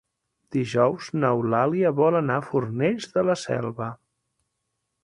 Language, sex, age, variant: Catalan, male, 40-49, Central